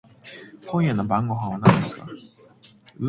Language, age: Japanese, 19-29